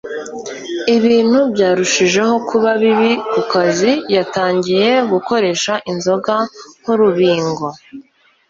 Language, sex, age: Kinyarwanda, female, 19-29